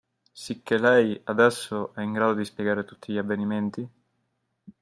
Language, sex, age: Italian, male, 19-29